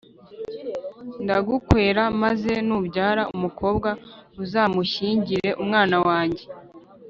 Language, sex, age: Kinyarwanda, female, 19-29